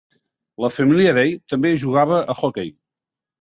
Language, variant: Catalan, Nord-Occidental